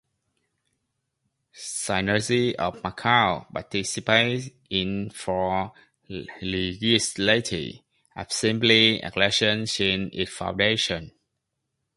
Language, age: English, 30-39